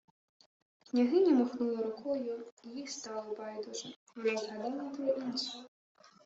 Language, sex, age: Ukrainian, female, 19-29